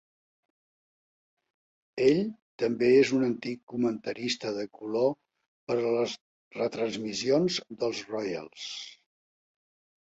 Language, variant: Catalan, Central